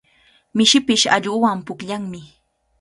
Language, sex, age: Cajatambo North Lima Quechua, female, 19-29